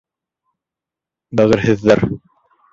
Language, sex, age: Bashkir, male, 19-29